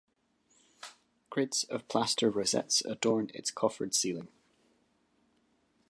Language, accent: English, Scottish English